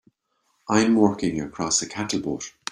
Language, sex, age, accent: English, male, 60-69, Irish English